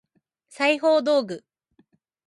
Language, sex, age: Japanese, female, 19-29